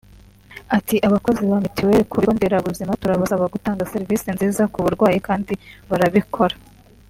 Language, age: Kinyarwanda, 19-29